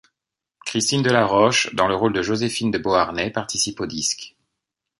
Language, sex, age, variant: French, male, 50-59, Français de métropole